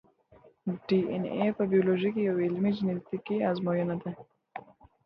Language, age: Pashto, under 19